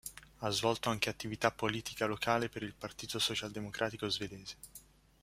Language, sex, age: Italian, male, under 19